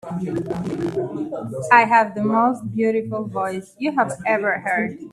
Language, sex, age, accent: English, female, 19-29, United States English